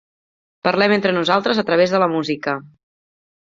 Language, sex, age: Catalan, female, 30-39